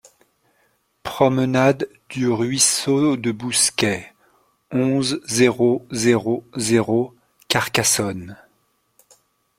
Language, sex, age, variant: French, male, 40-49, Français de métropole